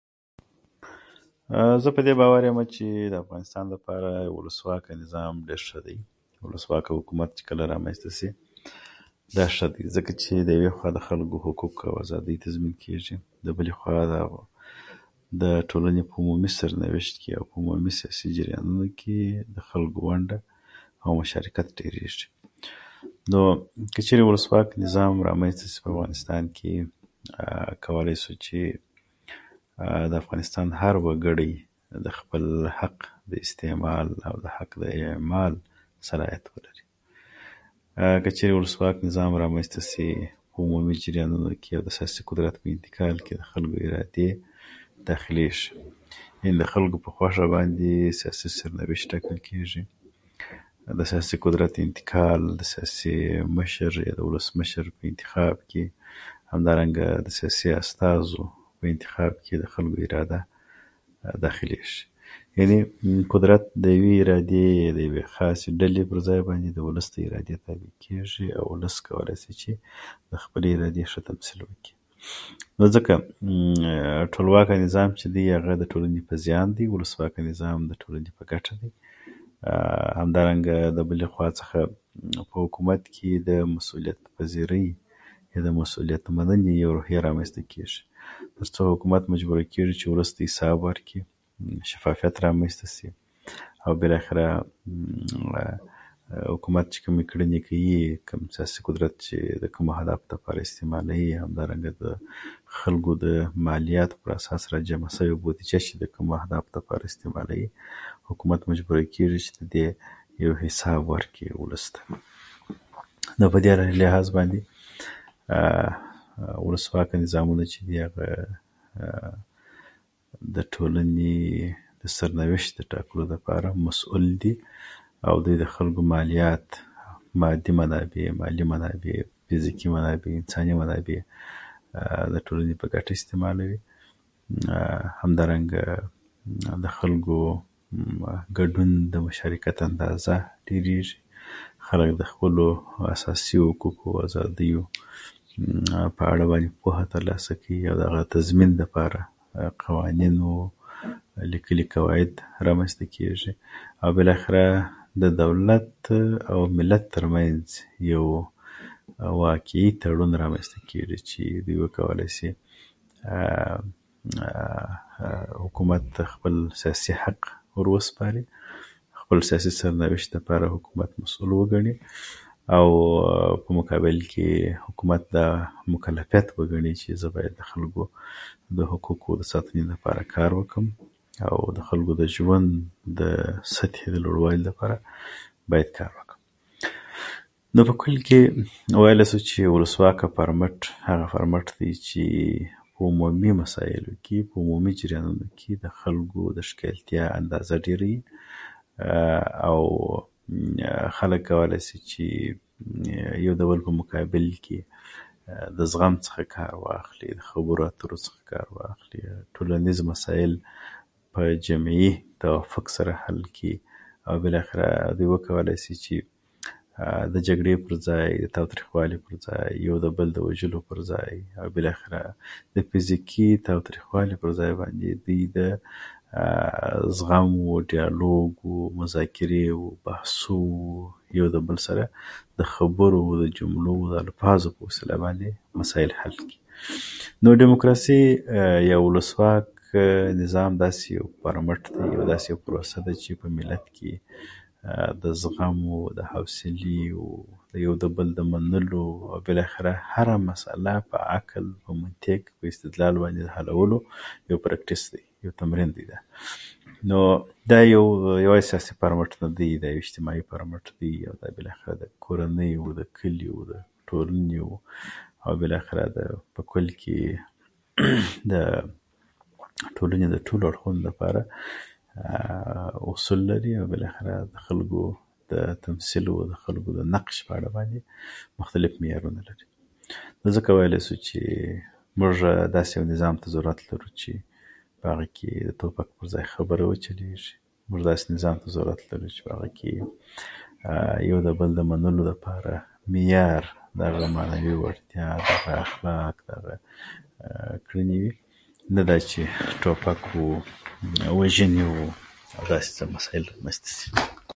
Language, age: Pashto, 30-39